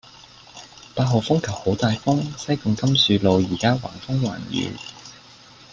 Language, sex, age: Cantonese, male, 19-29